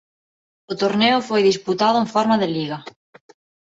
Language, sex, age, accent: Galician, female, 19-29, Neofalante